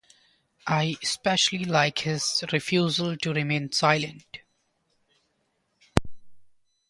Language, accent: English, India and South Asia (India, Pakistan, Sri Lanka)